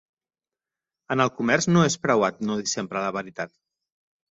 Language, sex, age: Catalan, male, 40-49